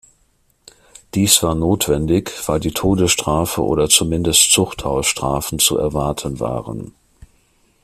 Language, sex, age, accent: German, male, 50-59, Deutschland Deutsch